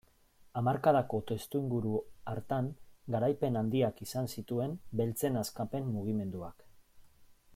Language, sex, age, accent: Basque, male, 40-49, Mendebalekoa (Araba, Bizkaia, Gipuzkoako mendebaleko herri batzuk)